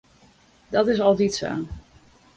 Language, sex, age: Western Frisian, female, 19-29